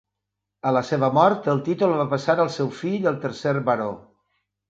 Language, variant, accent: Catalan, Valencià meridional, valencià